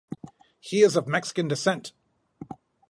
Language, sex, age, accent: English, male, 40-49, United States English